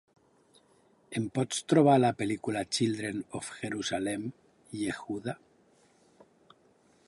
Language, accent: Catalan, Lleida